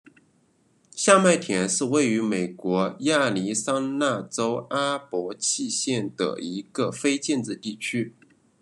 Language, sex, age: Chinese, male, 30-39